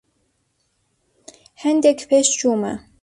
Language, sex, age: Central Kurdish, female, 19-29